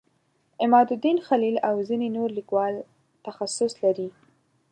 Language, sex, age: Pashto, female, 19-29